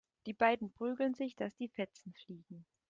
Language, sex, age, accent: German, female, 30-39, Deutschland Deutsch